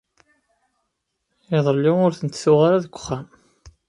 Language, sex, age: Kabyle, male, 19-29